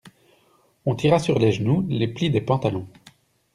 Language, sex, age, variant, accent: French, male, 30-39, Français d'Europe, Français de Belgique